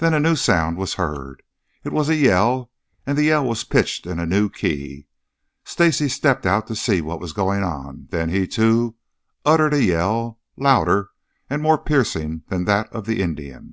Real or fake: real